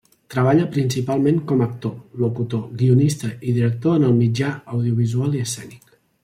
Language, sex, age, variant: Catalan, male, 19-29, Central